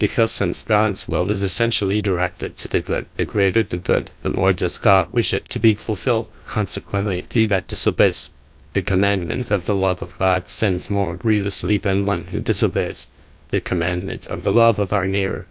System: TTS, GlowTTS